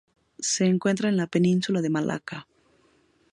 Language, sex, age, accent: Spanish, female, 19-29, México